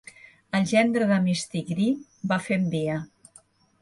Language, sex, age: Catalan, female, 60-69